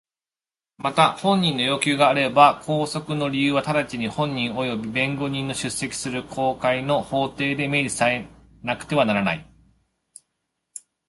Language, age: Japanese, 40-49